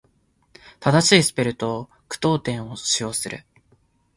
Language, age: Japanese, 19-29